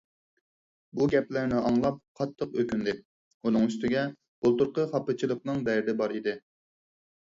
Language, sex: Uyghur, male